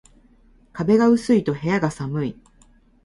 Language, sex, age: Japanese, female, 50-59